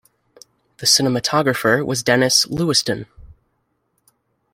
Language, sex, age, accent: English, male, under 19, United States English